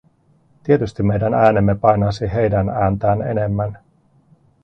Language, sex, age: Finnish, male, 40-49